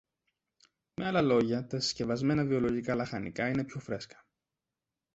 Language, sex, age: Greek, male, 19-29